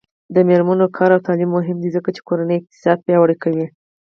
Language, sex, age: Pashto, female, 19-29